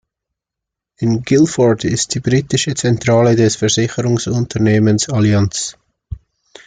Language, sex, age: German, male, 19-29